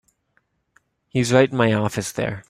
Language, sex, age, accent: English, male, 30-39, United States English